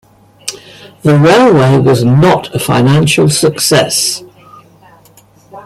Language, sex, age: English, female, 70-79